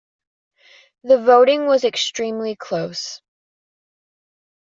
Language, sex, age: English, female, under 19